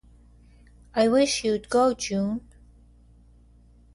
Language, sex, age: English, female, 30-39